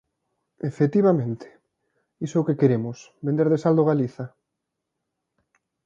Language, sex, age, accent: Galician, male, 19-29, Atlántico (seseo e gheada)